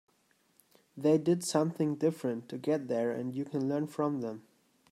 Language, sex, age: English, male, 19-29